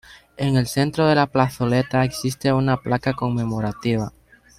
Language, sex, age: Spanish, male, 19-29